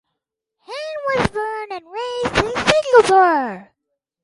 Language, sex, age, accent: English, male, under 19, United States English